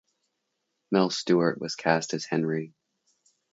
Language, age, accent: English, 40-49, United States English